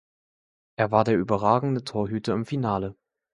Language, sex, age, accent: German, male, 19-29, Deutschland Deutsch